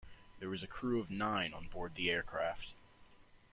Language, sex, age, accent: English, male, 19-29, United States English